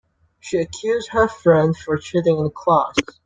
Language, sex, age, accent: English, male, 19-29, United States English